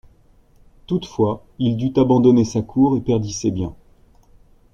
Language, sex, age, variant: French, male, 40-49, Français de métropole